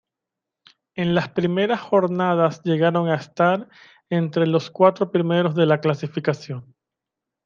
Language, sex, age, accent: Spanish, male, 30-39, Caribe: Cuba, Venezuela, Puerto Rico, República Dominicana, Panamá, Colombia caribeña, México caribeño, Costa del golfo de México